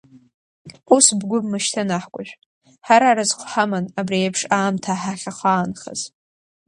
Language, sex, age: Abkhazian, female, under 19